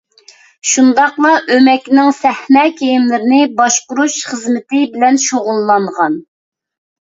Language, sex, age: Uyghur, female, 19-29